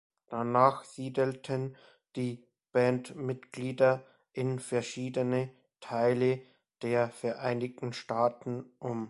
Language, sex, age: German, male, 19-29